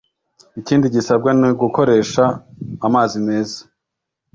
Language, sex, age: Kinyarwanda, male, 19-29